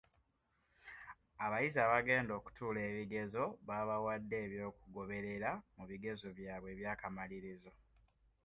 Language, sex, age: Ganda, male, 19-29